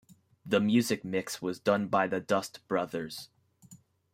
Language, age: English, 19-29